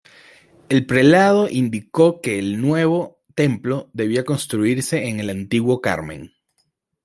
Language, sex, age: Spanish, male, 19-29